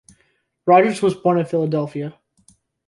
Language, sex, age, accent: English, male, under 19, United States English